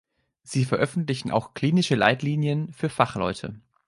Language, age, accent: German, 19-29, Deutschland Deutsch